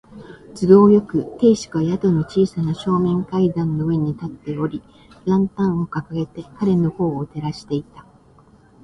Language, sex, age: Japanese, female, 60-69